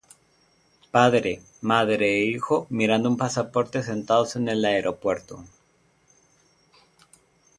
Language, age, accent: Spanish, 19-29, Andino-Pacífico: Colombia, Perú, Ecuador, oeste de Bolivia y Venezuela andina